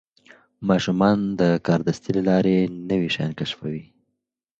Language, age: Pashto, 19-29